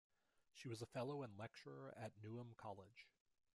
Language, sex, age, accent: English, male, 30-39, United States English